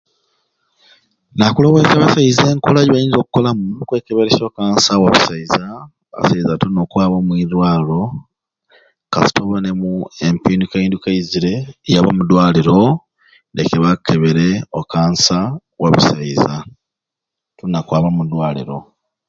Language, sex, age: Ruuli, male, 30-39